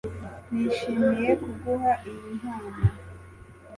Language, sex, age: Kinyarwanda, male, 30-39